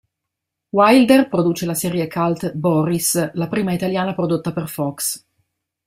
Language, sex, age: Italian, female, 40-49